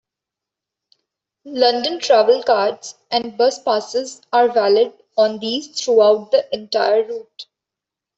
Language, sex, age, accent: English, female, 19-29, India and South Asia (India, Pakistan, Sri Lanka)